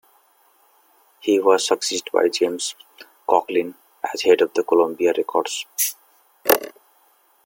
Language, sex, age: English, male, 19-29